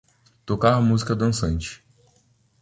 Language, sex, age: Portuguese, male, 19-29